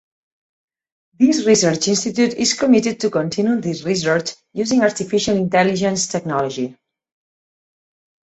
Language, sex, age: English, female, 40-49